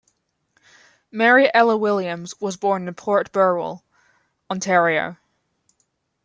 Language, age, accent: English, 19-29, England English